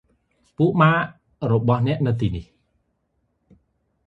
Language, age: Khmer, 30-39